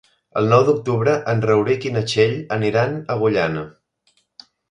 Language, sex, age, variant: Catalan, male, 19-29, Central